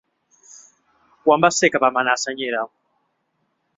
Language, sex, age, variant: Catalan, male, 30-39, Central